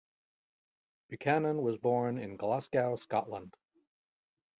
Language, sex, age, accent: English, male, 50-59, United States English